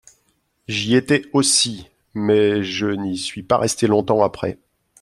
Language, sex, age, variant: French, male, 50-59, Français de métropole